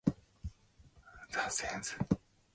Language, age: English, 19-29